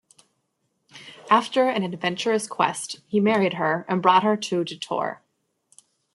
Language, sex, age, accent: English, female, 19-29, United States English